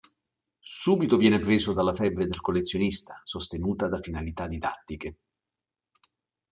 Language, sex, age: Italian, male, 50-59